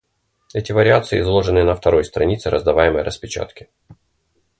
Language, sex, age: Russian, male, 30-39